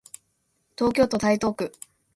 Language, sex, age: Japanese, female, 19-29